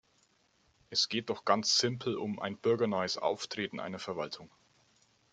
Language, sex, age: German, male, 30-39